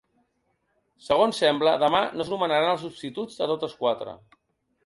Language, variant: Catalan, Central